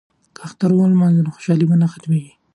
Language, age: Pashto, 19-29